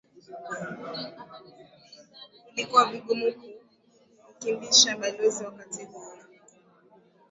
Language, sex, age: Swahili, female, 19-29